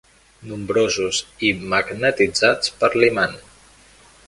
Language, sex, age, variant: Catalan, male, 19-29, Central